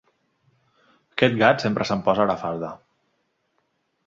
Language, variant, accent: Catalan, Central, central